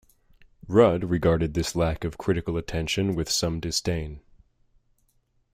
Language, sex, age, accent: English, male, 19-29, United States English